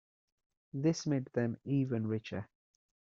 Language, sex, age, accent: English, male, 30-39, England English